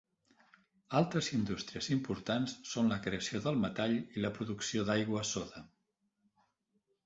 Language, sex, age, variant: Catalan, male, 60-69, Central